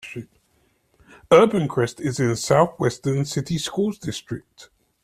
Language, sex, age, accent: English, male, 30-39, England English